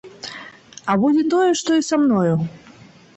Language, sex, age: Belarusian, female, 19-29